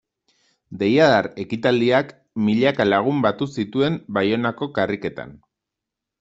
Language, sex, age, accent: Basque, male, 30-39, Erdialdekoa edo Nafarra (Gipuzkoa, Nafarroa)